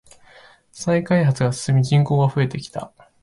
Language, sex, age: Japanese, male, 19-29